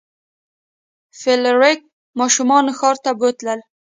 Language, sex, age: Pashto, female, 19-29